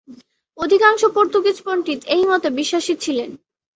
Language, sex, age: Bengali, female, 19-29